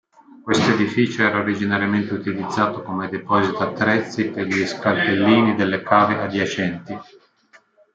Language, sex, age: Italian, male, 50-59